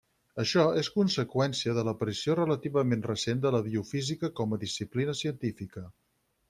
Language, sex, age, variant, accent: Catalan, male, 50-59, Central, central